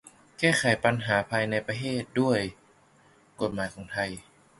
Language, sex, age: Thai, male, under 19